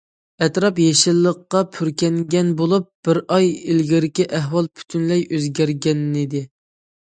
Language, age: Uyghur, 19-29